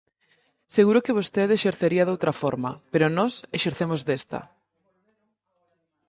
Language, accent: Galician, Normativo (estándar)